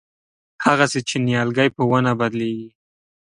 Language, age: Pashto, 19-29